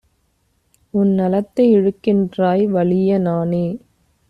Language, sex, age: Tamil, female, 30-39